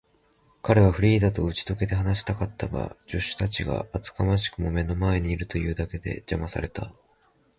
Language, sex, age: Japanese, male, 19-29